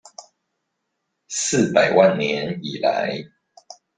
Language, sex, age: Chinese, male, 40-49